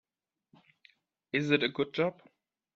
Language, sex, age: English, male, 19-29